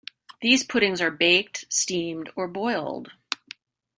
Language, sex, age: English, female, 50-59